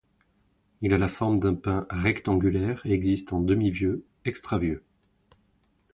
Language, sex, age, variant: French, male, 30-39, Français de métropole